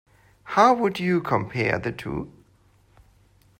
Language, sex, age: English, male, 30-39